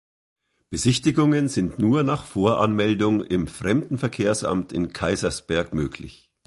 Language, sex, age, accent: German, male, 50-59, Österreichisches Deutsch